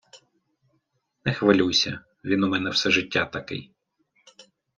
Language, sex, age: Ukrainian, male, 30-39